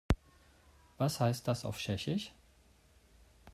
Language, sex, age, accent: German, male, 40-49, Deutschland Deutsch